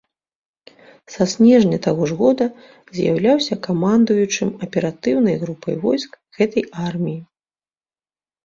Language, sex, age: Belarusian, female, 30-39